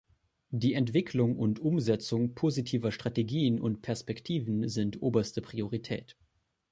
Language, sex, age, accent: German, male, 19-29, Deutschland Deutsch